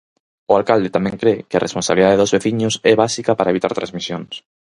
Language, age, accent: Galician, 19-29, Normativo (estándar)